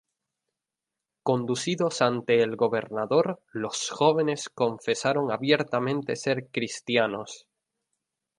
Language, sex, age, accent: Spanish, male, 19-29, España: Islas Canarias